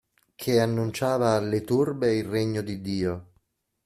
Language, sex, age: Italian, male, 50-59